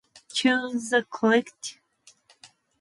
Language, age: English, 19-29